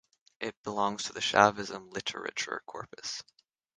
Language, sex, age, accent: English, male, under 19, United States English; Canadian English